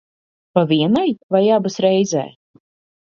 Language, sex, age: Latvian, female, 40-49